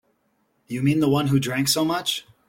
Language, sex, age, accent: English, male, 30-39, United States English